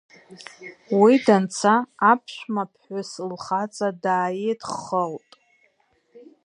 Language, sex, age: Abkhazian, female, under 19